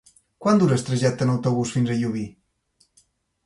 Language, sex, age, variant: Catalan, female, 40-49, Balear